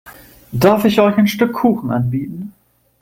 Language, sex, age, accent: German, male, 30-39, Deutschland Deutsch